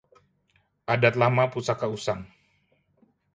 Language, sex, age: Indonesian, male, 40-49